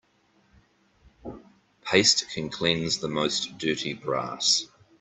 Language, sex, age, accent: English, male, 40-49, New Zealand English